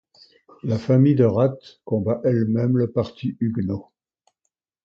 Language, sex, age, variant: French, male, 70-79, Français de métropole